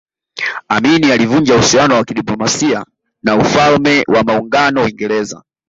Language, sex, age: Swahili, male, 19-29